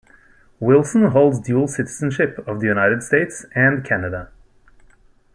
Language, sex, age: English, male, 19-29